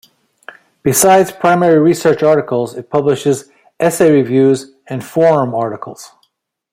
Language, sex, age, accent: English, male, 70-79, United States English